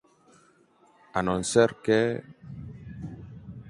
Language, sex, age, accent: Galician, male, 19-29, Central (gheada)